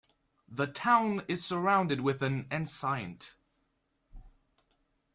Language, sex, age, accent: English, male, under 19, England English